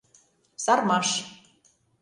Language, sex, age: Mari, female, 50-59